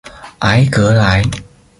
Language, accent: Chinese, 出生地：福建省